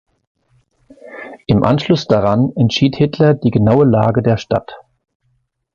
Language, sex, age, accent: German, male, 50-59, Deutschland Deutsch